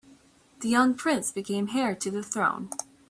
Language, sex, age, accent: English, female, 19-29, United States English